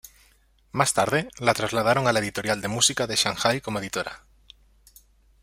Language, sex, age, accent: Spanish, male, 30-39, España: Centro-Sur peninsular (Madrid, Toledo, Castilla-La Mancha)